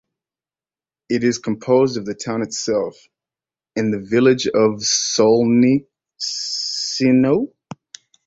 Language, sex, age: English, male, 19-29